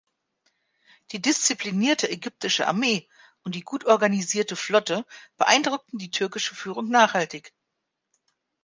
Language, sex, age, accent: German, female, 50-59, Deutschland Deutsch